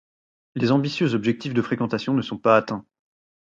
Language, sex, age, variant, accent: French, male, 30-39, Français d'Europe, Français de Belgique